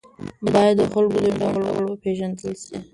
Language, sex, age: Pashto, female, under 19